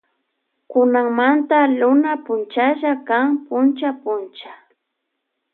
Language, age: Loja Highland Quichua, 19-29